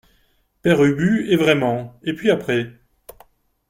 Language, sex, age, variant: French, male, 40-49, Français de métropole